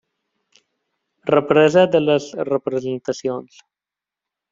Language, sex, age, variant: Catalan, male, 30-39, Balear